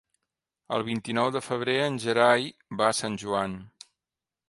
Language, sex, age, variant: Catalan, male, 40-49, Central